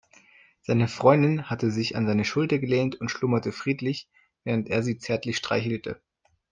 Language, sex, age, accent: German, male, 19-29, Deutschland Deutsch